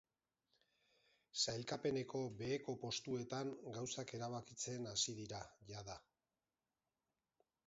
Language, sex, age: Basque, male, 50-59